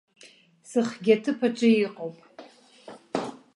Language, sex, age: Abkhazian, female, 50-59